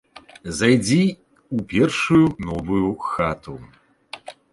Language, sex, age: Belarusian, male, 40-49